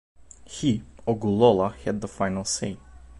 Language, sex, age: English, male, 19-29